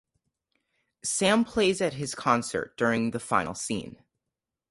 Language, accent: English, United States English